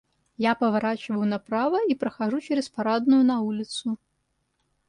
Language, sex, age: Russian, female, 30-39